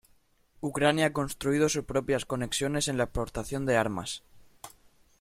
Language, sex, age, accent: Spanish, male, under 19, España: Sur peninsular (Andalucia, Extremadura, Murcia)